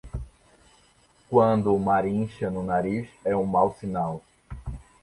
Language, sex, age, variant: Portuguese, male, 30-39, Portuguese (Brasil)